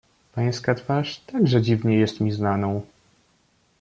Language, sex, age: Polish, male, 19-29